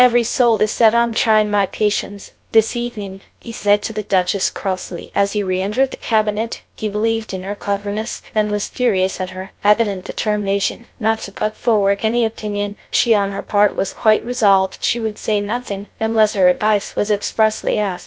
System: TTS, GlowTTS